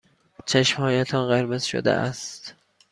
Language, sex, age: Persian, male, 30-39